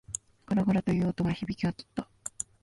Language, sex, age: Japanese, female, 19-29